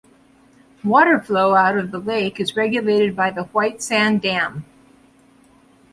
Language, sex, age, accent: English, female, 50-59, United States English